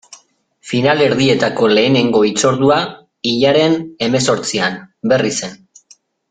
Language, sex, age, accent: Basque, male, 40-49, Mendebalekoa (Araba, Bizkaia, Gipuzkoako mendebaleko herri batzuk)